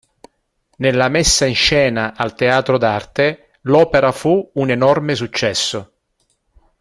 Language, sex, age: Italian, male, 50-59